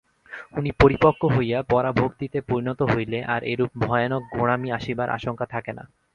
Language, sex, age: Bengali, male, 19-29